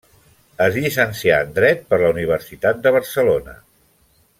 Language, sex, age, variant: Catalan, male, 60-69, Central